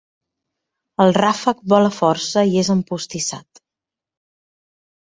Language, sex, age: Catalan, female, 30-39